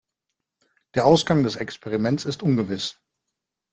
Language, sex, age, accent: German, male, 40-49, Deutschland Deutsch